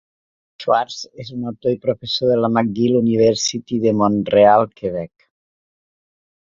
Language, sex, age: Catalan, female, 60-69